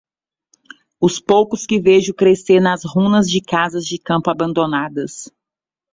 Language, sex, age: Portuguese, female, 40-49